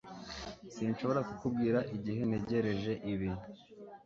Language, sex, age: Kinyarwanda, male, 19-29